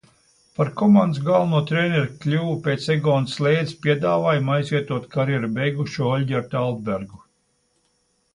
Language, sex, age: Latvian, male, 70-79